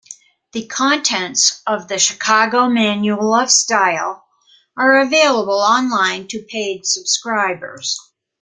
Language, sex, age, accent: English, female, 70-79, United States English